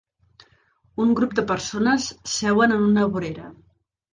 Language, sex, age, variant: Catalan, female, 40-49, Central